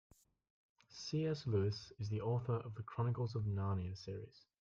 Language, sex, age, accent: English, male, 19-29, England English